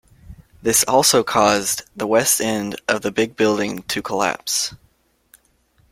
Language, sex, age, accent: English, male, 19-29, United States English